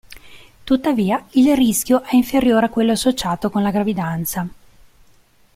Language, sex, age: Italian, female, 40-49